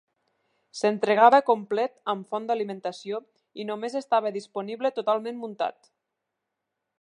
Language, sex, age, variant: Catalan, female, 19-29, Nord-Occidental